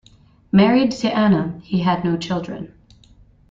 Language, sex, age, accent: English, female, 19-29, United States English